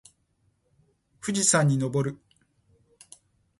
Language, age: Japanese, 40-49